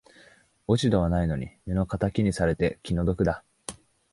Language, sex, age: Japanese, male, 19-29